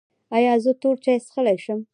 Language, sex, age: Pashto, female, 19-29